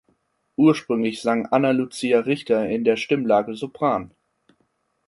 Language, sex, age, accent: German, male, under 19, Deutschland Deutsch